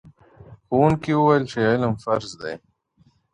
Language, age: Pashto, 30-39